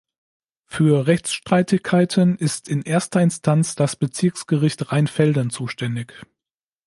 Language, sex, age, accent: German, male, 40-49, Deutschland Deutsch